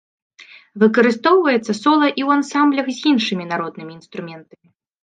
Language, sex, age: Belarusian, female, 30-39